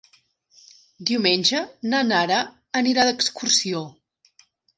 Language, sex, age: Catalan, female, 40-49